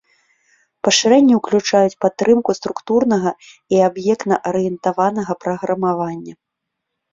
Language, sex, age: Belarusian, female, 30-39